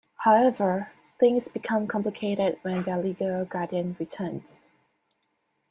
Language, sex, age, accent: English, female, 19-29, Singaporean English